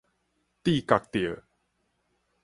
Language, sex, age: Min Nan Chinese, male, 30-39